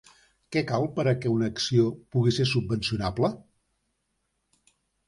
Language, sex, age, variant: Catalan, male, 60-69, Central